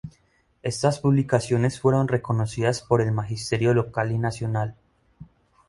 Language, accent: Spanish, Andino-Pacífico: Colombia, Perú, Ecuador, oeste de Bolivia y Venezuela andina